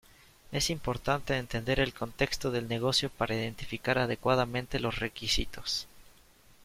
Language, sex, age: Spanish, male, 19-29